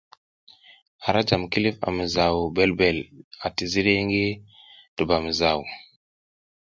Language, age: South Giziga, 19-29